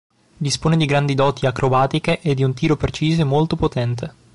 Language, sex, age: Italian, male, 19-29